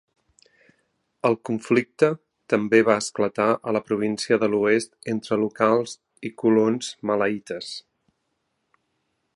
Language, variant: Catalan, Central